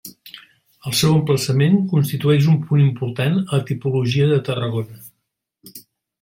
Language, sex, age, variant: Catalan, male, 60-69, Central